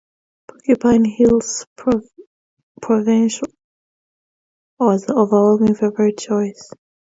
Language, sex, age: English, female, 19-29